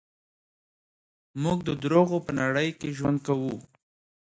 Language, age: Pashto, 19-29